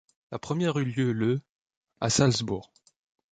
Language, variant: French, Français de métropole